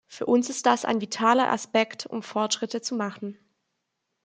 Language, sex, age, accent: German, female, 19-29, Deutschland Deutsch